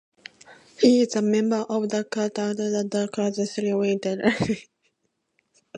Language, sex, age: English, female, 19-29